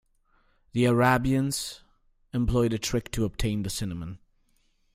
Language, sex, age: English, male, 30-39